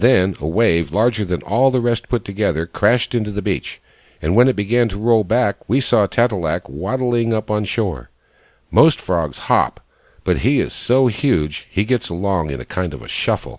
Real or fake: real